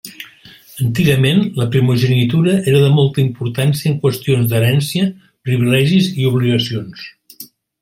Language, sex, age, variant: Catalan, male, 60-69, Central